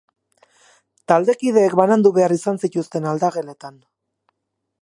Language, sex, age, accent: Basque, female, 40-49, Erdialdekoa edo Nafarra (Gipuzkoa, Nafarroa)